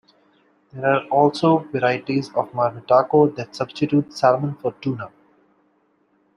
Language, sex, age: English, male, 19-29